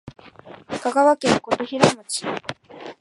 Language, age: Japanese, 19-29